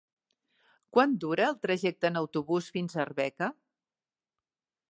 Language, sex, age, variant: Catalan, female, 60-69, Central